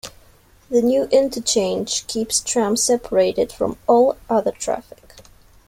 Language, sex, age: English, female, 19-29